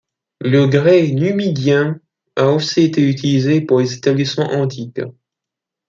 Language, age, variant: French, 19-29, Français de métropole